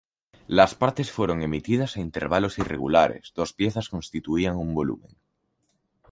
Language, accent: Spanish, España: Norte peninsular (Asturias, Castilla y León, Cantabria, País Vasco, Navarra, Aragón, La Rioja, Guadalajara, Cuenca)